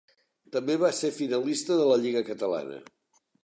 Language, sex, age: Catalan, male, 60-69